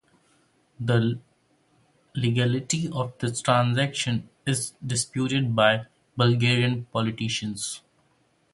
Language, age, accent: English, 19-29, India and South Asia (India, Pakistan, Sri Lanka)